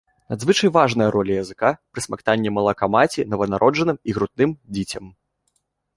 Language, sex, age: Belarusian, male, under 19